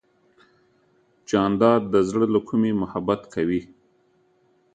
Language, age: Pashto, 50-59